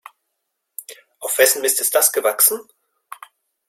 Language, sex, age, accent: German, male, 40-49, Deutschland Deutsch